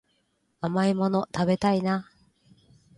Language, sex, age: Japanese, female, 50-59